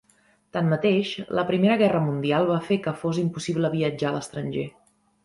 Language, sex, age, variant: Catalan, female, 30-39, Central